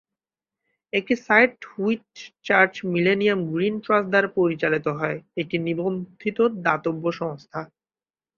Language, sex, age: Bengali, male, 19-29